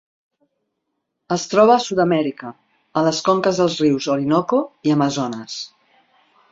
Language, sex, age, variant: Catalan, female, 40-49, Central